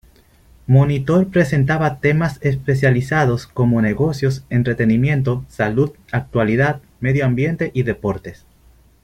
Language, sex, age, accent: Spanish, male, 19-29, Caribe: Cuba, Venezuela, Puerto Rico, República Dominicana, Panamá, Colombia caribeña, México caribeño, Costa del golfo de México